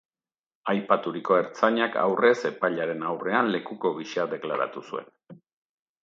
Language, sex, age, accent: Basque, male, 50-59, Erdialdekoa edo Nafarra (Gipuzkoa, Nafarroa)